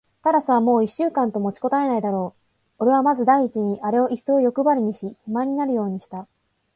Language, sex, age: Japanese, female, 19-29